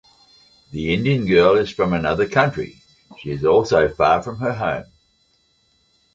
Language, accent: English, Australian English